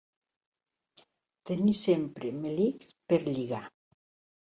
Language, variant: Catalan, Nord-Occidental